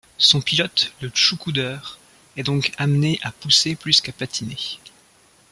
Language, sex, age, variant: French, male, 19-29, Français de métropole